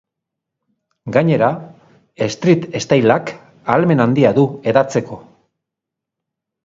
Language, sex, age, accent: Basque, male, 60-69, Erdialdekoa edo Nafarra (Gipuzkoa, Nafarroa)